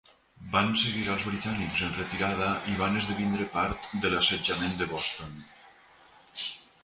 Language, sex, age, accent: Catalan, male, 50-59, septentrional; valencià